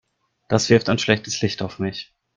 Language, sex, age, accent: German, male, 30-39, Deutschland Deutsch